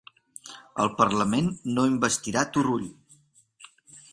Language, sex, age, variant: Catalan, male, 40-49, Septentrional